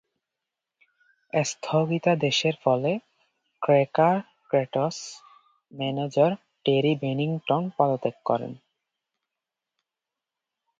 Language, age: Bengali, 19-29